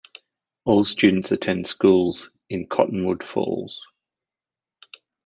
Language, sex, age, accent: English, male, 40-49, Australian English